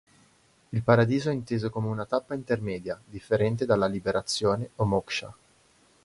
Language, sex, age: Italian, male, 19-29